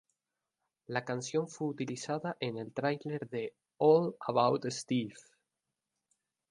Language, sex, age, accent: Spanish, male, 19-29, España: Islas Canarias